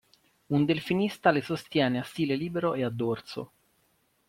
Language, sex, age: Italian, male, 30-39